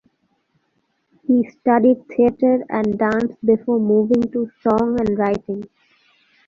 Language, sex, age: English, female, 19-29